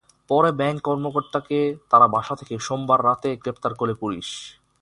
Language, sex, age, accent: Bengali, male, 19-29, Bengali